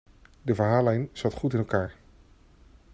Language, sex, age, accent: Dutch, male, 40-49, Nederlands Nederlands